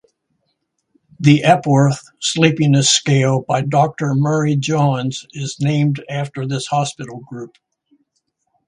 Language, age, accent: English, 60-69, United States English